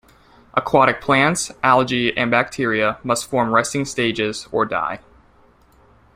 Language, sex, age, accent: English, male, 19-29, United States English